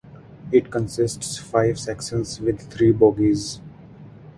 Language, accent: English, India and South Asia (India, Pakistan, Sri Lanka)